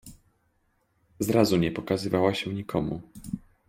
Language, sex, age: Polish, male, 19-29